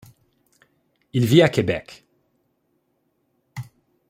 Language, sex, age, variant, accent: French, male, 30-39, Français d'Amérique du Nord, Français du Canada